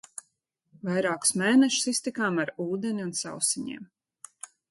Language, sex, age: Latvian, female, 40-49